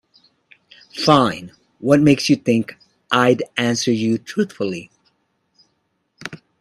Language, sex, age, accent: English, male, 50-59, United States English